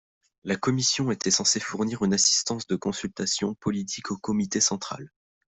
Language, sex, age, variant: French, male, under 19, Français de métropole